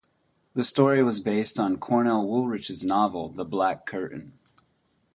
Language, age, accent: English, 30-39, United States English